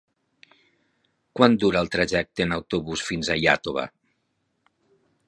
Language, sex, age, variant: Catalan, male, 50-59, Septentrional